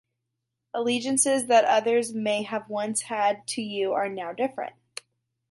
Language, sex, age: English, female, under 19